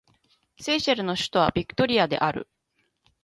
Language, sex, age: Japanese, female, 30-39